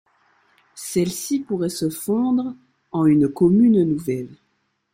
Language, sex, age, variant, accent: French, female, 19-29, Français des départements et régions d'outre-mer, Français de Guadeloupe